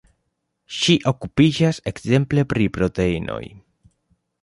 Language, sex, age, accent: Esperanto, male, 19-29, Internacia